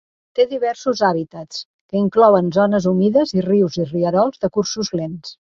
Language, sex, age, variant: Catalan, female, 60-69, Central